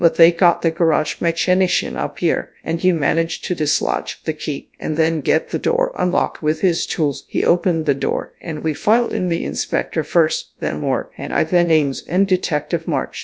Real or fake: fake